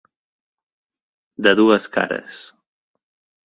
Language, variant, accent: Catalan, Central, central